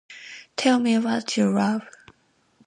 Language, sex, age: English, female, 19-29